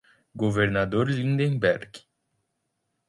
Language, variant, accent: Portuguese, Portuguese (Brasil), Paulista